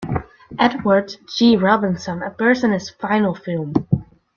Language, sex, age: English, female, under 19